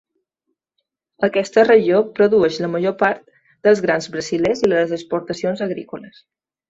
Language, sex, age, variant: Catalan, female, 30-39, Balear